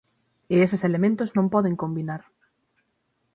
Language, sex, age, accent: Galician, female, 19-29, Atlántico (seseo e gheada); Normativo (estándar)